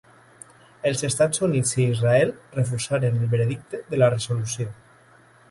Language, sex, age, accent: Catalan, male, 30-39, valencià